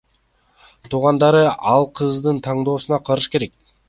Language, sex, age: Kyrgyz, male, 19-29